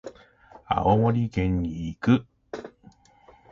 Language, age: Japanese, 40-49